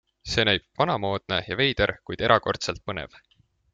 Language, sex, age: Estonian, male, 19-29